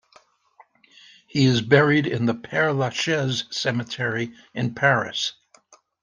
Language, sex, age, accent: English, male, 60-69, United States English